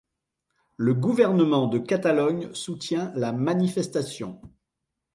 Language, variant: French, Français de métropole